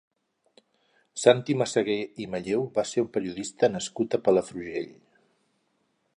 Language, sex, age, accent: Catalan, male, 60-69, Neutre